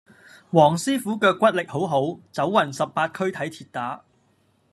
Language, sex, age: Cantonese, male, 40-49